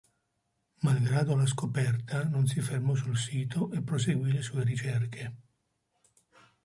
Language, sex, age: Italian, male, 70-79